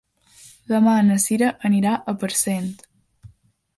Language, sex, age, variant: Catalan, female, under 19, Balear